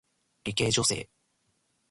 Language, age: Japanese, 19-29